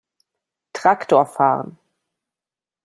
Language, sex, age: German, female, 40-49